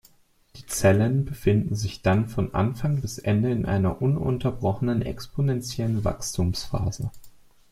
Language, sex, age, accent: German, male, 19-29, Deutschland Deutsch